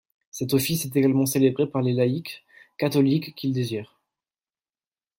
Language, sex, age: French, male, 19-29